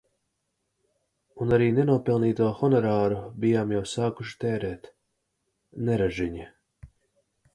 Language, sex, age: Latvian, male, 19-29